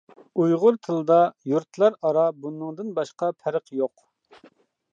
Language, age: Uyghur, 40-49